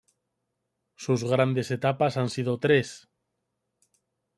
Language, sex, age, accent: Spanish, male, 40-49, España: Norte peninsular (Asturias, Castilla y León, Cantabria, País Vasco, Navarra, Aragón, La Rioja, Guadalajara, Cuenca)